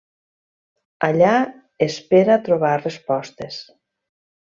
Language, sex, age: Catalan, female, 50-59